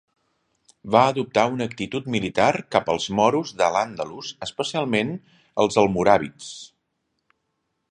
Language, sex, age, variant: Catalan, male, 50-59, Central